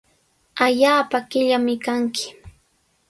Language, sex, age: Sihuas Ancash Quechua, female, 30-39